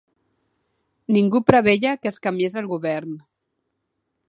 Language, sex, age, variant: Catalan, female, 40-49, Central